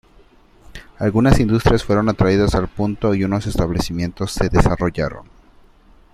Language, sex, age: Spanish, male, 19-29